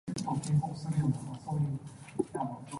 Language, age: Cantonese, 19-29